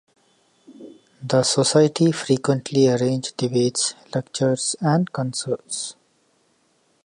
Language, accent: English, India and South Asia (India, Pakistan, Sri Lanka)